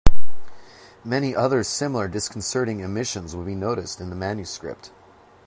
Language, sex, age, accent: English, male, 40-49, United States English